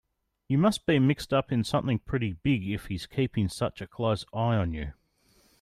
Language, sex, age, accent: English, male, 30-39, Australian English